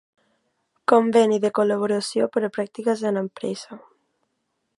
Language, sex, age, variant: Catalan, female, 19-29, Balear